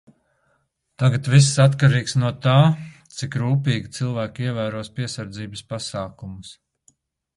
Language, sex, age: Latvian, male, 40-49